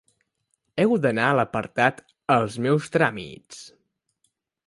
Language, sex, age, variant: Catalan, male, under 19, Central